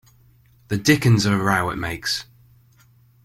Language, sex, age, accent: English, male, 19-29, England English